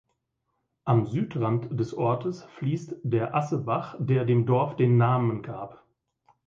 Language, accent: German, Deutschland Deutsch